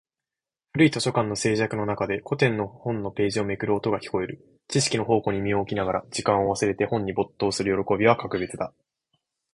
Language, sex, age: Japanese, male, 19-29